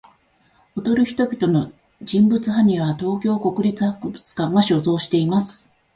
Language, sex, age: Japanese, female, 50-59